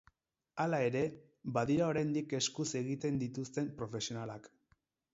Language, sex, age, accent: Basque, male, 40-49, Erdialdekoa edo Nafarra (Gipuzkoa, Nafarroa)